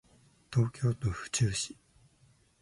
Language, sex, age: Japanese, male, 19-29